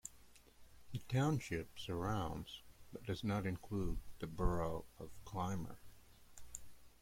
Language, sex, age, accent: English, male, 50-59, United States English